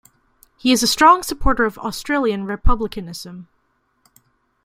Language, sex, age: English, female, 19-29